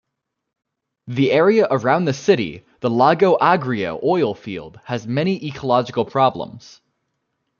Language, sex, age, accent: English, male, 19-29, United States English